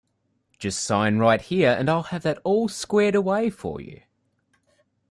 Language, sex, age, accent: English, male, 19-29, Australian English